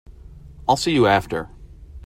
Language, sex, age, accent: English, male, 30-39, United States English